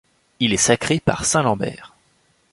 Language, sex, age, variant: French, male, 19-29, Français de métropole